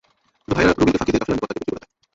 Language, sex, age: Bengali, male, 19-29